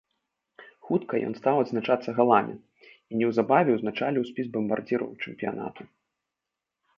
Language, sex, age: Belarusian, male, 30-39